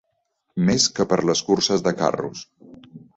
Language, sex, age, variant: Catalan, male, 60-69, Central